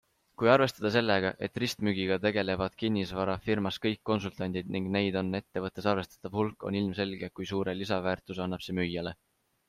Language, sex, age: Estonian, male, 19-29